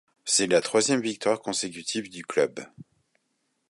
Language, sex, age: French, male, 40-49